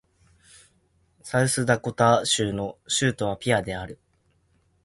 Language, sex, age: Japanese, male, 19-29